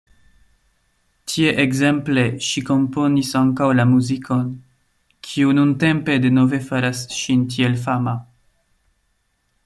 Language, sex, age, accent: Esperanto, male, 19-29, Internacia